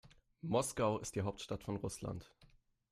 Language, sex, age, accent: German, male, 19-29, Deutschland Deutsch